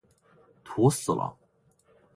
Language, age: Chinese, 19-29